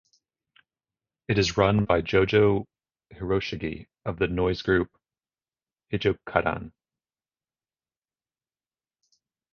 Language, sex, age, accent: English, male, 30-39, United States English